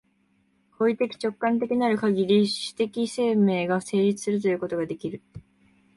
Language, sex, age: Japanese, female, 19-29